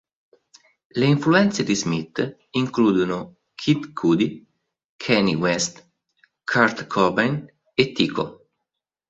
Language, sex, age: Italian, male, 40-49